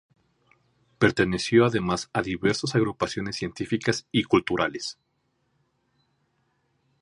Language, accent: Spanish, México